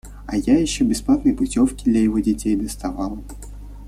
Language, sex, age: Russian, male, 19-29